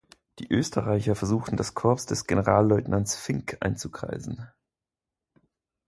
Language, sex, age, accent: German, male, 19-29, Schweizerdeutsch